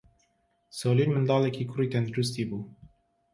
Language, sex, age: Central Kurdish, male, 19-29